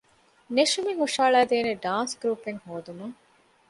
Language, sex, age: Divehi, female, 40-49